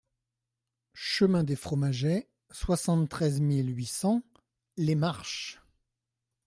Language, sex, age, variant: French, male, 40-49, Français de métropole